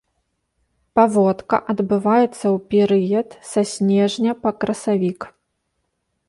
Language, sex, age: Belarusian, female, 30-39